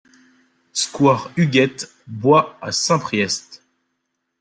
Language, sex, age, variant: French, male, 19-29, Français de métropole